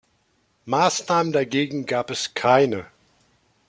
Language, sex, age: German, male, 60-69